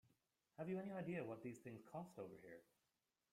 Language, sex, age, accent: English, male, 30-39, Irish English